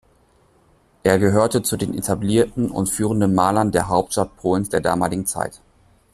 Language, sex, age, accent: German, male, 19-29, Deutschland Deutsch